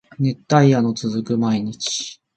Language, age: Japanese, 30-39